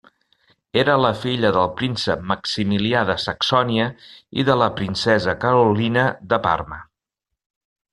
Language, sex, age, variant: Catalan, male, 50-59, Central